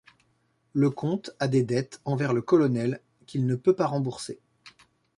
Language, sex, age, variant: French, male, 40-49, Français de métropole